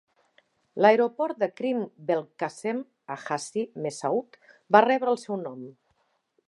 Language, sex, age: Catalan, female, 50-59